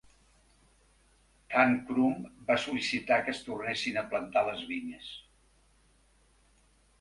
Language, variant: Catalan, Central